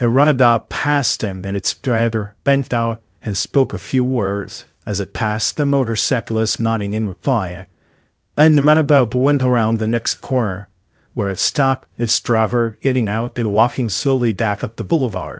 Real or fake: fake